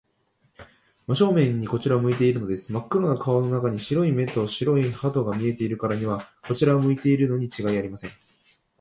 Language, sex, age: Japanese, male, 19-29